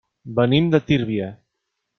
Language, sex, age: Catalan, male, 40-49